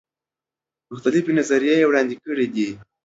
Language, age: Pashto, under 19